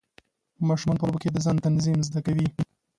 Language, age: Pashto, under 19